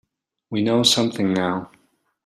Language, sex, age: English, male, 19-29